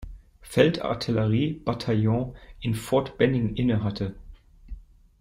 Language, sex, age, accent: German, male, 19-29, Deutschland Deutsch